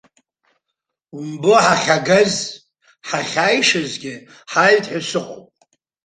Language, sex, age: Abkhazian, male, 80-89